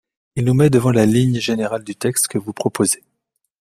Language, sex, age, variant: French, male, 40-49, Français de métropole